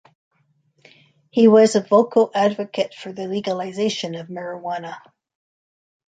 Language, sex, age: English, female, 60-69